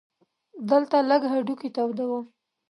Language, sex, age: Pashto, female, 19-29